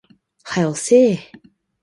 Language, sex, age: Japanese, female, 19-29